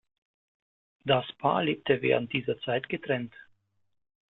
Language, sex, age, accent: German, male, 40-49, Deutschland Deutsch